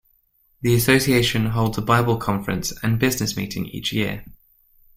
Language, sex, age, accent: English, male, 19-29, England English